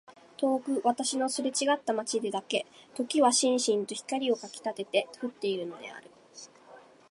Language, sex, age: Japanese, female, 19-29